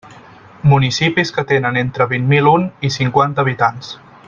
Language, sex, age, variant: Catalan, male, 19-29, Central